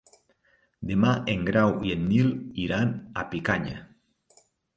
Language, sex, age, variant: Catalan, male, 40-49, Nord-Occidental